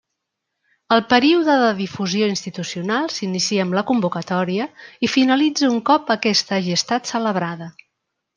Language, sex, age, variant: Catalan, female, 50-59, Central